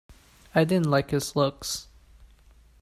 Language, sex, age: English, male, 19-29